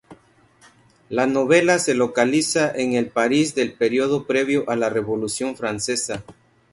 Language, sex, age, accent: Spanish, male, 30-39, México